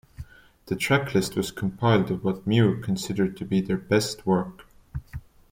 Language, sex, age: English, male, 19-29